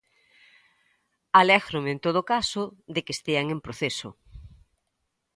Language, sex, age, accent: Galician, female, 40-49, Atlántico (seseo e gheada)